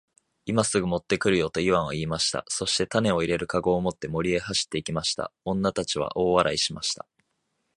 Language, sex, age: Japanese, male, 19-29